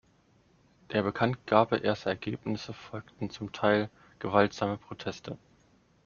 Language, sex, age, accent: German, male, 19-29, Deutschland Deutsch